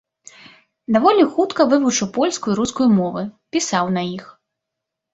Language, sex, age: Belarusian, female, 30-39